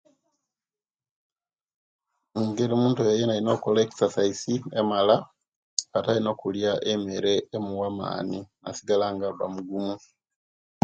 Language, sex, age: Kenyi, male, 30-39